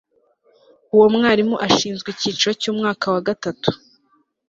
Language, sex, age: Kinyarwanda, female, 19-29